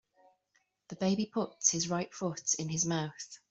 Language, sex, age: English, female, 30-39